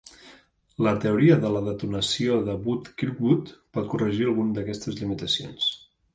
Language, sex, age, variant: Catalan, male, 30-39, Central